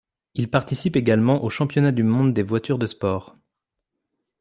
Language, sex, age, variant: French, male, 19-29, Français de métropole